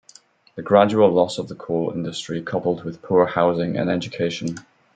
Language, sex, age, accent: English, male, 30-39, England English